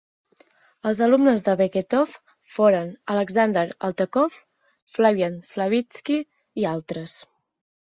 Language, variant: Catalan, Central